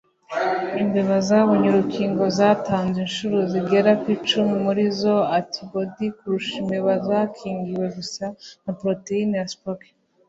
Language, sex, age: Kinyarwanda, female, 19-29